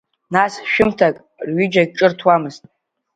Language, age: Abkhazian, under 19